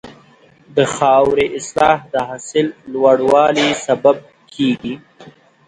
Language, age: Pashto, 19-29